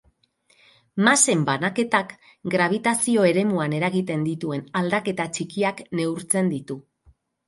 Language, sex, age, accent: Basque, female, 50-59, Mendebalekoa (Araba, Bizkaia, Gipuzkoako mendebaleko herri batzuk)